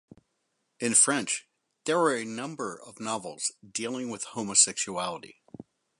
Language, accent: English, United States English